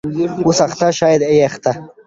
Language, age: Pashto, 19-29